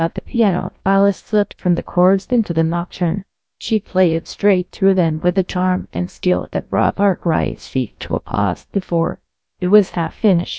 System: TTS, GlowTTS